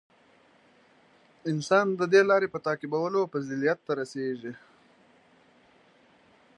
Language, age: Pashto, 19-29